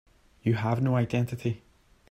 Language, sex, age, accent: English, male, 19-29, Scottish English